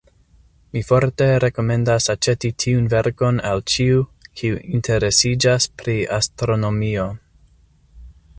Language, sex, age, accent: Esperanto, male, 30-39, Internacia